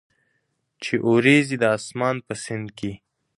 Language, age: Pashto, 19-29